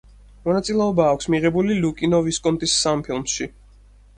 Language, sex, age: Georgian, male, 19-29